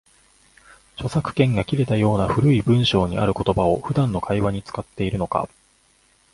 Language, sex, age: Japanese, male, 30-39